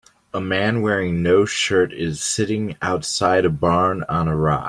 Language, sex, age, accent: English, male, 30-39, United States English